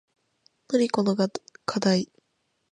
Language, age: Japanese, under 19